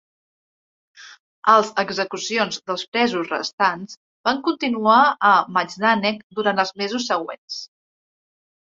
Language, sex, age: Catalan, female, 30-39